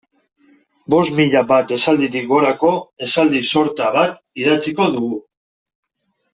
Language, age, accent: Basque, 30-39, Mendebalekoa (Araba, Bizkaia, Gipuzkoako mendebaleko herri batzuk)